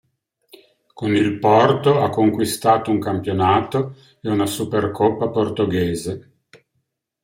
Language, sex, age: Italian, male, 60-69